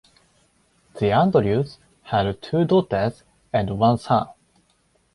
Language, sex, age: English, male, 19-29